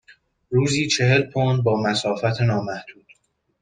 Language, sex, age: Persian, male, 19-29